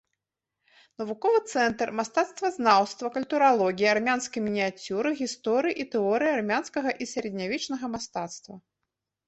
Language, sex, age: Belarusian, female, 40-49